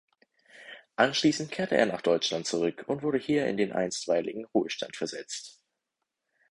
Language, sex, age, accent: German, male, 19-29, Deutschland Deutsch